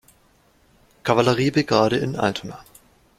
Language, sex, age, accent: German, male, under 19, Deutschland Deutsch